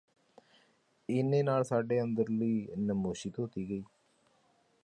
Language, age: Punjabi, 30-39